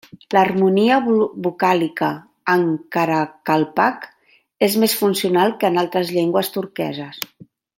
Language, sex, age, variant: Catalan, female, 50-59, Central